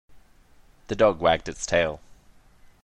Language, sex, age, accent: English, male, 30-39, Australian English